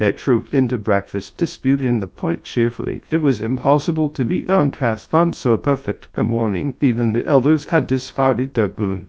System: TTS, GlowTTS